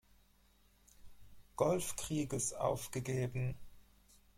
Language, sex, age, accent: German, male, 40-49, Deutschland Deutsch